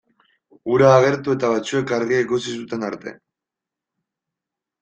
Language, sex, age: Basque, male, 19-29